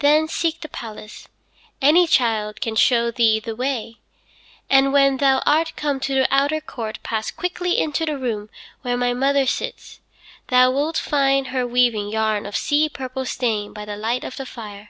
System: none